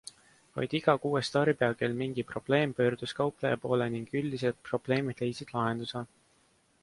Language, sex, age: Estonian, male, 19-29